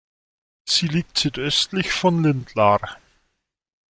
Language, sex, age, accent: German, male, 50-59, Deutschland Deutsch